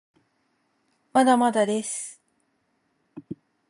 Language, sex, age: Japanese, female, 19-29